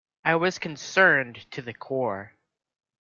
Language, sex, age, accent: English, male, under 19, United States English